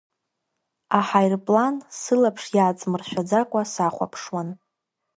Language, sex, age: Abkhazian, female, under 19